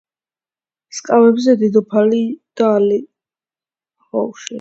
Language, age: Georgian, under 19